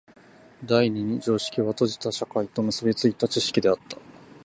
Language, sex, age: Japanese, male, 19-29